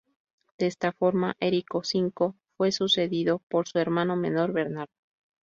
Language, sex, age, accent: Spanish, female, 30-39, México